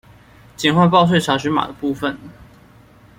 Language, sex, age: Chinese, male, 19-29